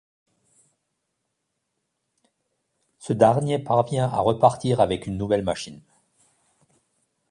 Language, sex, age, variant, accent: French, male, 50-59, Français d'Europe, Français d’Allemagne